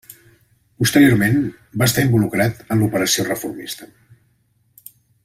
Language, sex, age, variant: Catalan, male, 40-49, Central